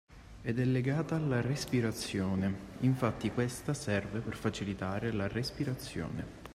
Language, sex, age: Italian, male, 19-29